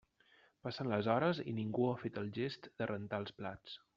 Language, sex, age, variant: Catalan, male, 30-39, Central